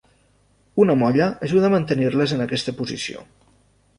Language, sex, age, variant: Catalan, male, 40-49, Central